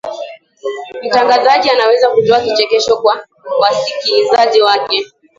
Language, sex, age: Swahili, female, 19-29